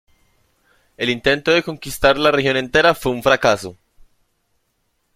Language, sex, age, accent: Spanish, male, 19-29, Andino-Pacífico: Colombia, Perú, Ecuador, oeste de Bolivia y Venezuela andina